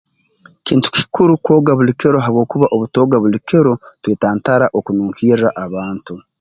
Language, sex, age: Tooro, male, 40-49